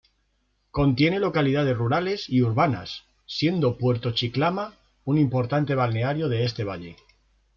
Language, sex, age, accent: Spanish, male, 40-49, España: Centro-Sur peninsular (Madrid, Toledo, Castilla-La Mancha)